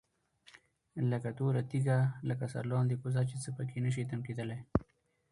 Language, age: Pashto, 19-29